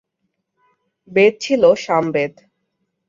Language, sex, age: Bengali, female, 19-29